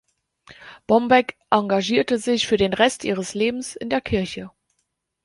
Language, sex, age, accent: German, female, 30-39, Deutschland Deutsch